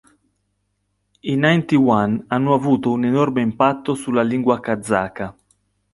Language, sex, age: Italian, male, 40-49